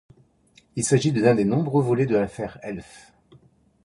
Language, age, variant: French, 50-59, Français de métropole